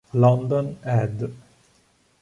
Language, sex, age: Italian, male, 40-49